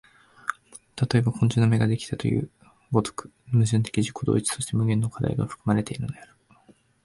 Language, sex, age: Japanese, male, 19-29